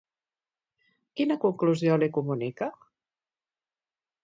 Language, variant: Catalan, Central